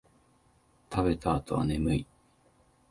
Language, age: Japanese, 19-29